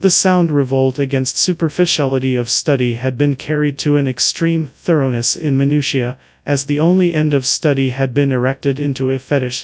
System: TTS, FastPitch